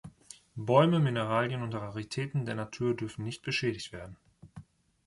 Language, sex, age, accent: German, male, 30-39, Deutschland Deutsch